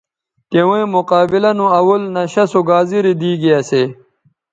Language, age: Bateri, 19-29